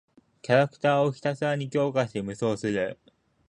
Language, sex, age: Japanese, male, 19-29